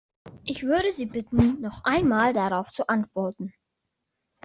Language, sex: German, male